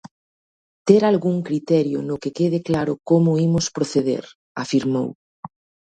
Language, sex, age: Galician, female, 30-39